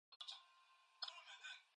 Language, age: Korean, 19-29